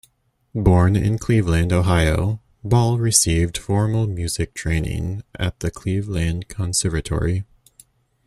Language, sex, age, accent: English, male, 30-39, United States English